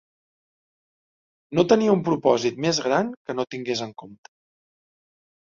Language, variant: Catalan, Central